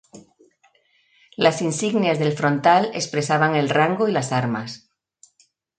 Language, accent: Spanish, España: Centro-Sur peninsular (Madrid, Toledo, Castilla-La Mancha)